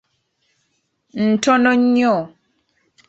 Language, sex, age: Ganda, female, 30-39